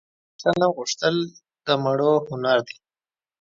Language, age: Pashto, 30-39